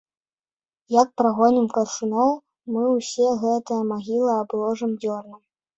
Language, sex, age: Belarusian, female, 40-49